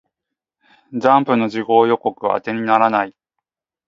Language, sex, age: Japanese, male, 30-39